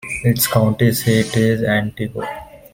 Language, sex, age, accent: English, male, 19-29, India and South Asia (India, Pakistan, Sri Lanka)